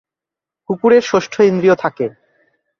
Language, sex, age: Bengali, male, 19-29